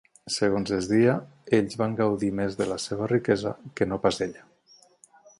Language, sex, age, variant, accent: Catalan, male, 40-49, Tortosí, nord-occidental